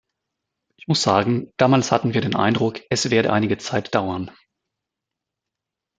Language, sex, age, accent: German, male, 30-39, Deutschland Deutsch